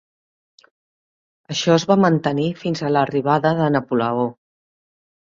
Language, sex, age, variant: Catalan, female, 50-59, Central